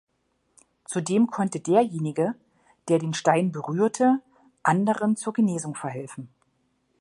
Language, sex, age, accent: German, female, 40-49, Deutschland Deutsch